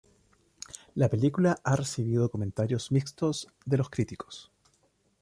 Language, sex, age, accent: Spanish, male, 40-49, Chileno: Chile, Cuyo